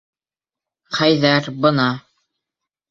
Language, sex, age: Bashkir, male, under 19